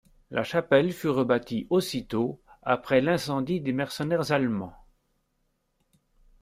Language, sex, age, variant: French, male, 60-69, Français de métropole